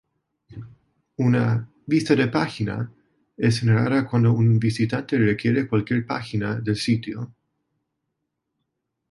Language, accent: Spanish, Rioplatense: Argentina, Uruguay, este de Bolivia, Paraguay